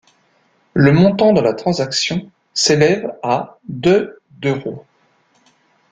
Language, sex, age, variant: French, male, 40-49, Français de métropole